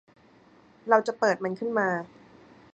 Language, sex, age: Thai, female, 19-29